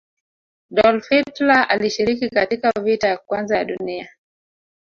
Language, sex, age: Swahili, female, 30-39